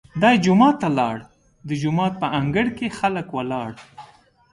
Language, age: Pashto, 30-39